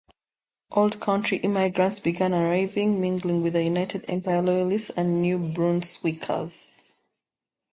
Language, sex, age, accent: English, female, 30-39, England English